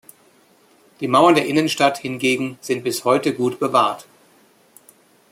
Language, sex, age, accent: German, male, 50-59, Deutschland Deutsch